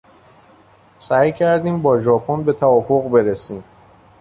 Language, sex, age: Persian, male, 19-29